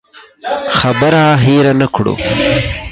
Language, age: Pashto, 19-29